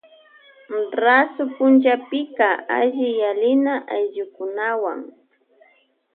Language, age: Loja Highland Quichua, 19-29